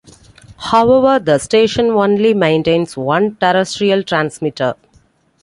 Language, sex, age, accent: English, female, 40-49, India and South Asia (India, Pakistan, Sri Lanka)